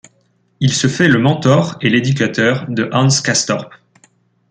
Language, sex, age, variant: French, male, 19-29, Français de métropole